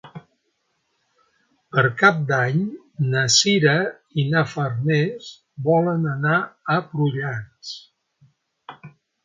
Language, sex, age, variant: Catalan, male, 60-69, Central